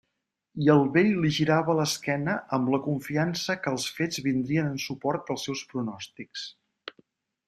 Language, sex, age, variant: Catalan, male, 50-59, Central